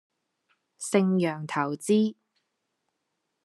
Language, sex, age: Cantonese, female, 30-39